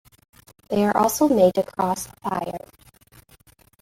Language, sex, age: English, female, 19-29